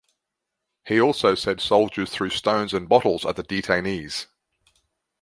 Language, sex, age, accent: English, male, 50-59, Australian English